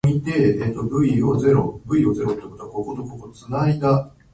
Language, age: Japanese, 19-29